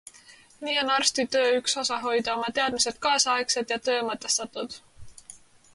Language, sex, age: Estonian, female, 19-29